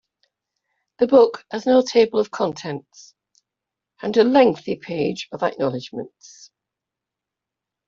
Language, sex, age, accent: English, female, 60-69, England English